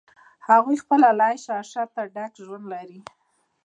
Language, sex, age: Pashto, female, 30-39